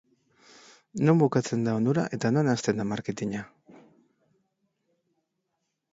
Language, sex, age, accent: Basque, male, 30-39, Mendebalekoa (Araba, Bizkaia, Gipuzkoako mendebaleko herri batzuk)